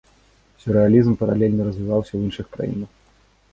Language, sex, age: Belarusian, male, 30-39